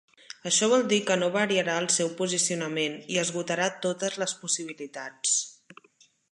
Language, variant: Catalan, Central